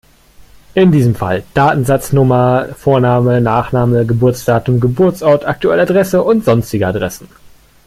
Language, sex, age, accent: German, male, 19-29, Deutschland Deutsch